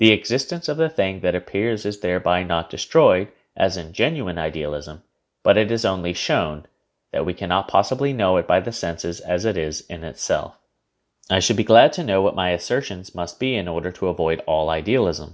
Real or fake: real